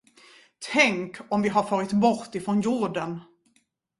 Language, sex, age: Swedish, female, 40-49